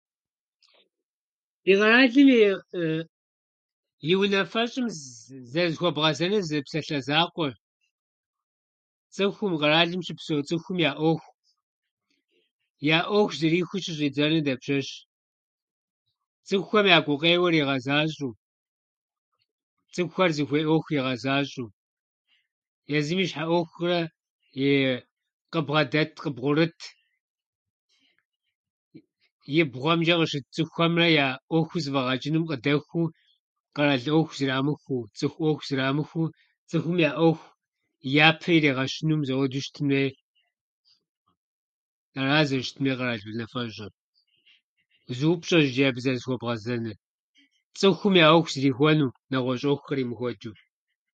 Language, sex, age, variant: Kabardian, male, 50-59, Адыгэбзэ (Къэбэрдей, Кирил, псоми зэдай)